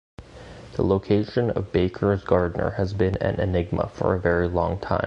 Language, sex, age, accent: English, male, 19-29, United States English